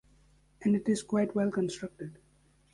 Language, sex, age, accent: English, male, 19-29, United States English